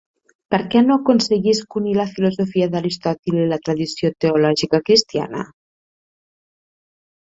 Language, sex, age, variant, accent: Catalan, female, 40-49, Nord-Occidental, Tortosí